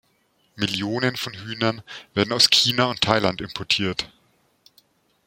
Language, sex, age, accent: German, male, 40-49, Deutschland Deutsch